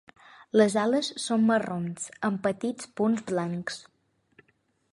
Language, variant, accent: Catalan, Balear, mallorquí